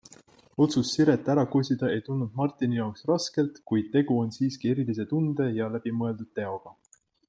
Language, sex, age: Estonian, male, 19-29